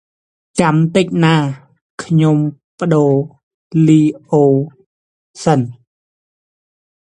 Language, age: Khmer, 19-29